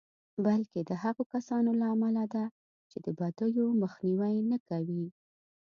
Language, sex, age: Pashto, female, 30-39